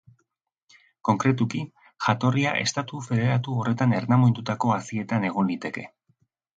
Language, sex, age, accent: Basque, male, 40-49, Erdialdekoa edo Nafarra (Gipuzkoa, Nafarroa)